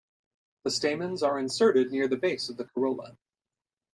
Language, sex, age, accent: English, male, 30-39, United States English